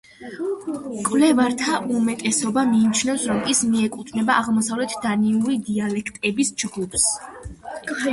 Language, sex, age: Georgian, female, 19-29